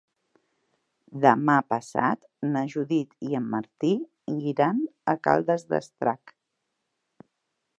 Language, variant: Catalan, Central